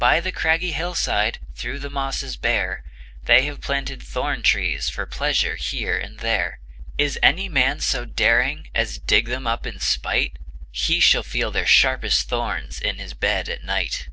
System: none